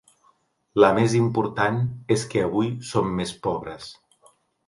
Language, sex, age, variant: Catalan, male, 50-59, Central